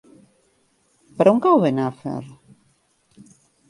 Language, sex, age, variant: Catalan, female, 40-49, Central